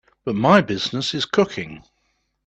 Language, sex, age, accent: English, male, 70-79, England English